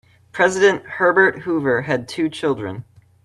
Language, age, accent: English, 19-29, United States English